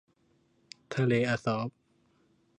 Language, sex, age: Thai, male, under 19